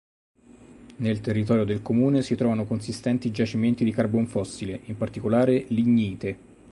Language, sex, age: Italian, male, 30-39